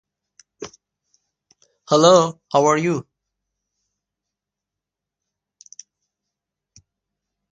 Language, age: Persian, 30-39